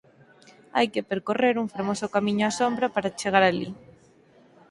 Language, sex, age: Galician, female, 19-29